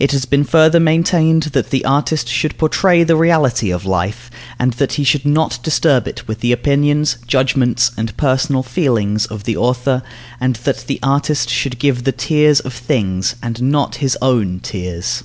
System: none